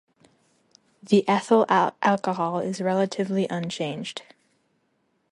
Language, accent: English, United States English